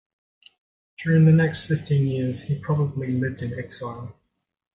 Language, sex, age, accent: English, male, 19-29, Australian English